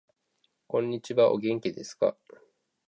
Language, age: Japanese, 30-39